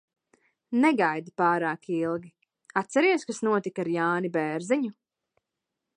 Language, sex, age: Latvian, female, 19-29